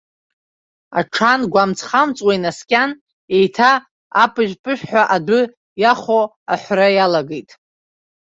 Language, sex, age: Abkhazian, female, 30-39